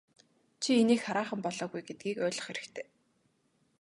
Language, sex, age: Mongolian, female, 19-29